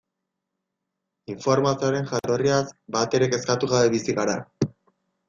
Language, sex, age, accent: Basque, male, 19-29, Erdialdekoa edo Nafarra (Gipuzkoa, Nafarroa)